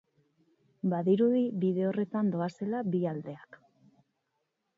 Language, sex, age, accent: Basque, female, 40-49, Mendebalekoa (Araba, Bizkaia, Gipuzkoako mendebaleko herri batzuk)